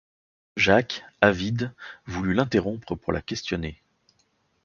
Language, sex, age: French, male, 40-49